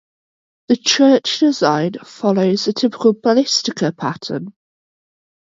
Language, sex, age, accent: English, female, 19-29, Welsh English